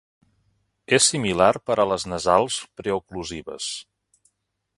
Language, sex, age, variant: Catalan, male, 50-59, Central